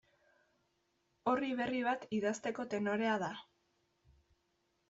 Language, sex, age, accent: Basque, female, 19-29, Mendebalekoa (Araba, Bizkaia, Gipuzkoako mendebaleko herri batzuk)